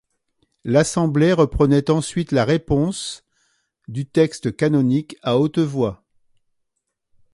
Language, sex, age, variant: French, male, 60-69, Français de métropole